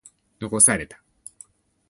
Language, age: Japanese, 19-29